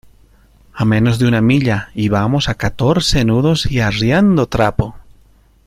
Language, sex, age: Spanish, male, 30-39